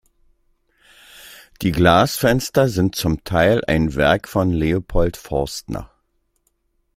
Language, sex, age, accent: German, male, 60-69, Deutschland Deutsch